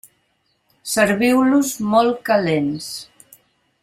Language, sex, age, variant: Catalan, female, 60-69, Central